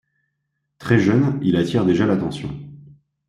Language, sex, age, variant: French, male, 19-29, Français de métropole